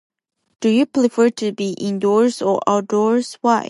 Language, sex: English, female